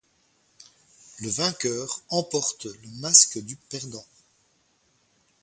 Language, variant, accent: French, Français d'Europe, Français de Belgique